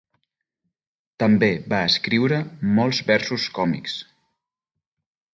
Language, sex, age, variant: Catalan, male, 30-39, Central